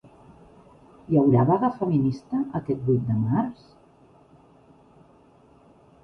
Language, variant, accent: Catalan, Central, central